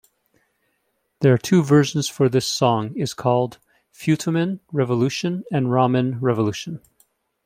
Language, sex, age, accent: English, male, 40-49, United States English